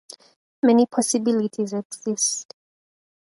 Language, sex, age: English, female, 19-29